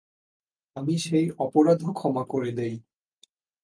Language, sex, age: Bengali, male, 19-29